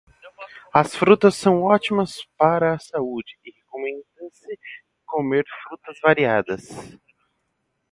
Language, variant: Portuguese, Portuguese (Brasil)